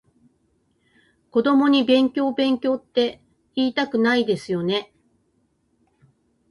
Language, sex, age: Japanese, female, 50-59